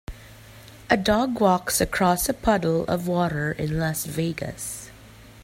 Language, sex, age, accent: English, female, 19-29, Filipino